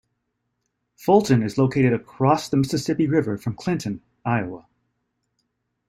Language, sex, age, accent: English, male, 30-39, United States English